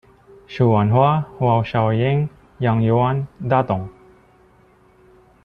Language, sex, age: English, male, 19-29